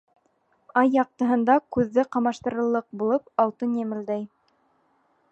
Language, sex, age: Bashkir, female, 19-29